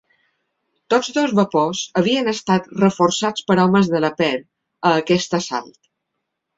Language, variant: Catalan, Balear